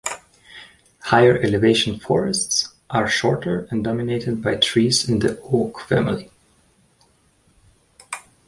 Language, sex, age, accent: English, male, 19-29, United States English